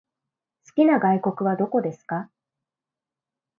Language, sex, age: Japanese, female, 19-29